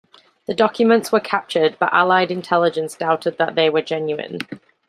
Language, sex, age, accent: English, female, 30-39, England English